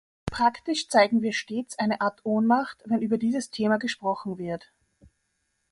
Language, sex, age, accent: German, female, 30-39, Österreichisches Deutsch